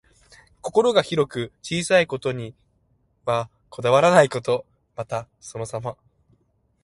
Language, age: Japanese, 19-29